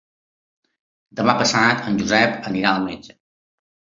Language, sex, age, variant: Catalan, male, 50-59, Balear